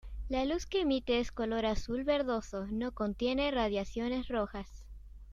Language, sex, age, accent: Spanish, female, under 19, Rioplatense: Argentina, Uruguay, este de Bolivia, Paraguay